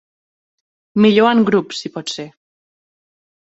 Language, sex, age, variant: Catalan, female, 19-29, Central